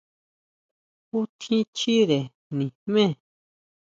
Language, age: Huautla Mazatec, 30-39